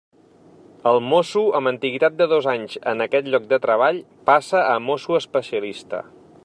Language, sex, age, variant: Catalan, male, 40-49, Central